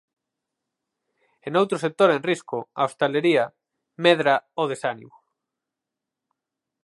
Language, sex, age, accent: Galician, male, 19-29, Central (gheada)